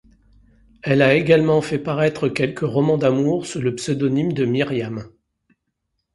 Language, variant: French, Français de métropole